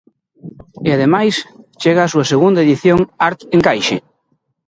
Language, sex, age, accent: Galician, male, 30-39, Oriental (común en zona oriental)